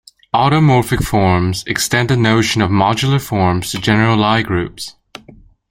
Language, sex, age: English, male, 19-29